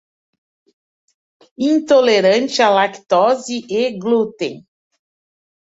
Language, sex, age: Portuguese, female, 50-59